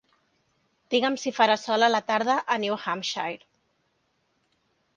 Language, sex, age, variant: Catalan, female, 40-49, Central